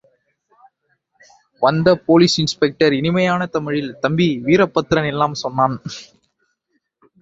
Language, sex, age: Tamil, male, 19-29